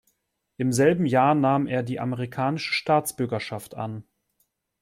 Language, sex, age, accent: German, male, 30-39, Deutschland Deutsch